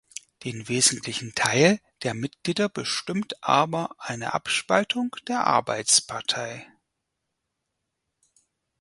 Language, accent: German, Deutschland Deutsch